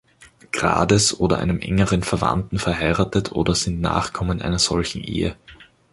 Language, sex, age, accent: German, male, 19-29, Österreichisches Deutsch